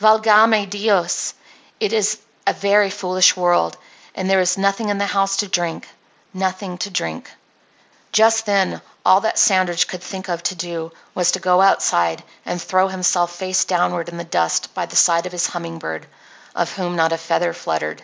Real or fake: real